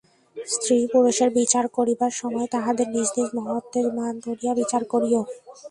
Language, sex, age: Bengali, female, 19-29